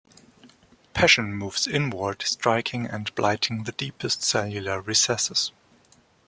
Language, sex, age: English, male, 19-29